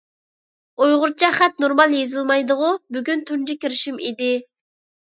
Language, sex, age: Uyghur, female, under 19